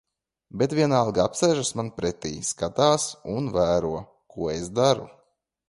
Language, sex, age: Latvian, male, 30-39